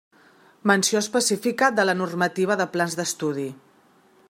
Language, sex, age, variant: Catalan, female, 40-49, Central